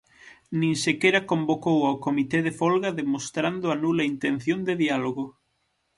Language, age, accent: Galician, 19-29, Normativo (estándar)